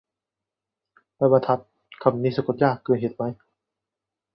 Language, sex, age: Thai, male, 19-29